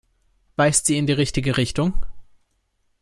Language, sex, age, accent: German, male, 19-29, Deutschland Deutsch